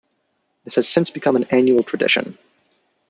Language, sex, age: English, male, 19-29